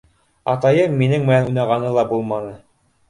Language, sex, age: Bashkir, male, 19-29